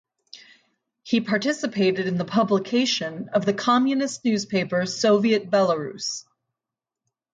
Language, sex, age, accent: English, female, 30-39, United States English